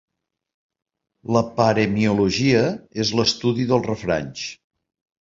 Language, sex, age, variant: Catalan, male, 50-59, Central